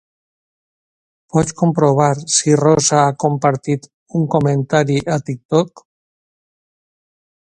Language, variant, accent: Catalan, Valencià central, valencià